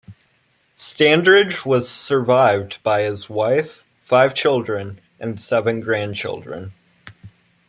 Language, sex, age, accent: English, male, under 19, United States English